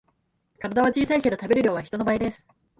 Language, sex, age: Japanese, female, 19-29